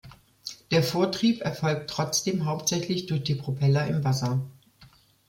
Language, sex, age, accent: German, female, 50-59, Deutschland Deutsch